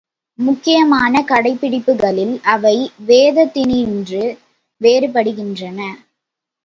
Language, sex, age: Tamil, female, under 19